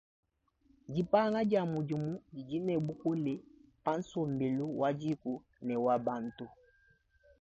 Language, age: Luba-Lulua, 19-29